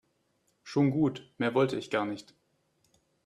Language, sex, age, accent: German, male, 19-29, Deutschland Deutsch